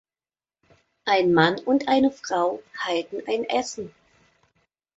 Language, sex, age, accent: German, female, 30-39, Deutschland Deutsch